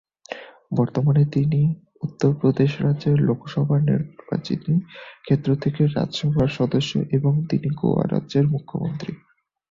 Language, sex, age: Bengali, male, 19-29